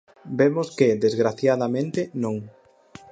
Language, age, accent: Galician, 30-39, Atlántico (seseo e gheada)